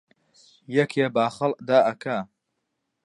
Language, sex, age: Central Kurdish, male, 19-29